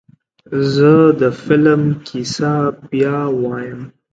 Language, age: Pashto, 19-29